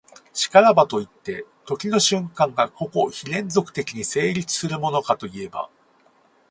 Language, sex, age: Japanese, male, 40-49